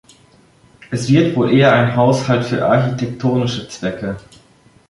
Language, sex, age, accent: German, male, under 19, Deutschland Deutsch